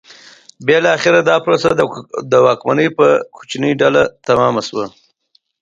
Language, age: Pashto, 40-49